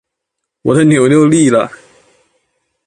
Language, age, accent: Chinese, 19-29, 出生地：江西省